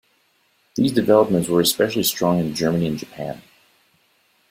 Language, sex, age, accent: English, male, 40-49, Canadian English